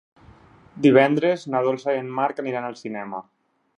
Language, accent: Catalan, Tortosí